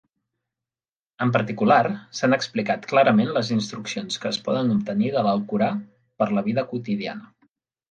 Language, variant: Catalan, Central